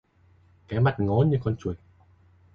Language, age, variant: Vietnamese, 19-29, Hà Nội